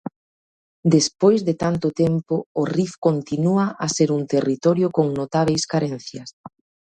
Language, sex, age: Galician, female, 30-39